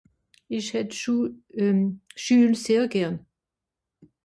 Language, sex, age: Swiss German, female, 60-69